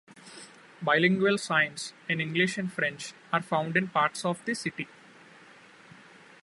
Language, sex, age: English, male, 19-29